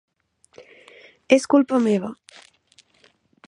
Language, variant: Catalan, Central